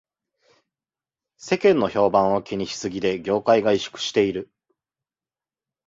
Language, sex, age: Japanese, male, 19-29